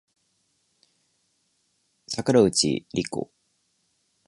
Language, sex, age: Japanese, male, 19-29